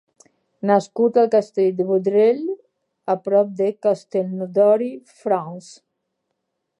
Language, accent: Catalan, valencià